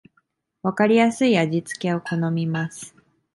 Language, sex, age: Japanese, female, 19-29